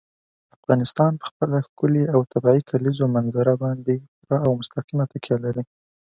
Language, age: Pashto, 19-29